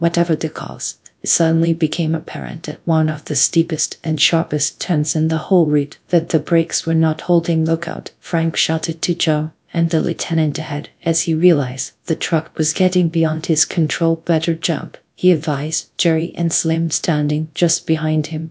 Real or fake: fake